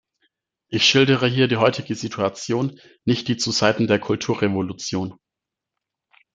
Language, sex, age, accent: German, male, 19-29, Deutschland Deutsch